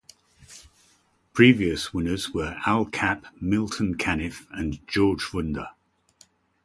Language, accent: English, England English